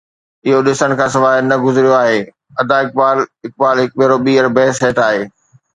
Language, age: Sindhi, 40-49